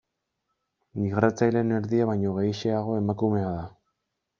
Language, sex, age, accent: Basque, male, 19-29, Erdialdekoa edo Nafarra (Gipuzkoa, Nafarroa)